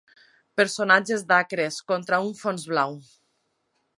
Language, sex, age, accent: Catalan, female, 30-39, valencià